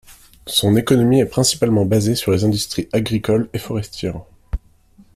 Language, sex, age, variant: French, male, 19-29, Français de métropole